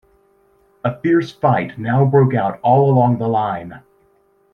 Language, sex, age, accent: English, male, 40-49, United States English